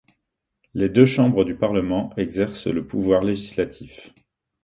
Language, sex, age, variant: French, male, 30-39, Français de métropole